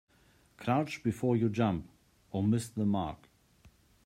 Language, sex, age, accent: English, male, 60-69, Southern African (South Africa, Zimbabwe, Namibia)